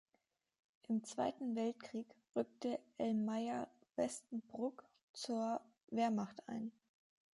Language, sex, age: German, female, 19-29